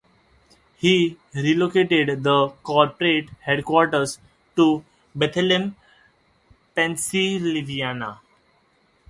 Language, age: English, under 19